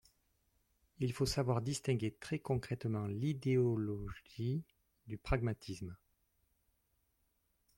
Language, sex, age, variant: French, male, 40-49, Français de métropole